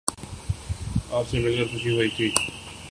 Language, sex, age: Urdu, male, 19-29